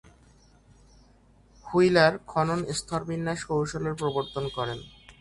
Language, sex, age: Bengali, male, 19-29